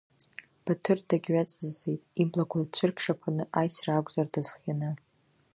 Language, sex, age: Abkhazian, female, under 19